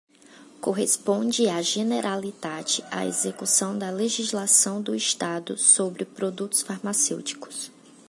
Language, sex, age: Portuguese, female, 19-29